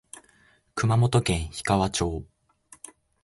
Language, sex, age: Japanese, male, under 19